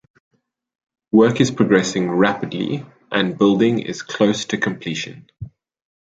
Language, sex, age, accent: English, male, 19-29, Southern African (South Africa, Zimbabwe, Namibia)